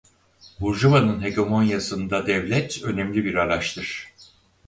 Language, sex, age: Turkish, male, 60-69